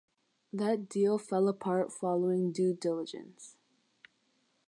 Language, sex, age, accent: English, female, under 19, United States English